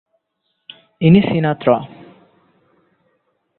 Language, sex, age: Bengali, male, 19-29